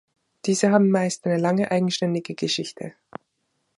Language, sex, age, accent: German, female, 19-29, Österreichisches Deutsch